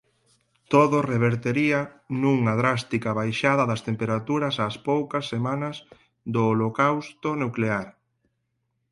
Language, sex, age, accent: Galician, male, 19-29, Atlántico (seseo e gheada)